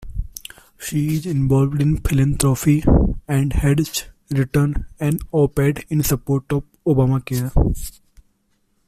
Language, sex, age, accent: English, male, 19-29, India and South Asia (India, Pakistan, Sri Lanka)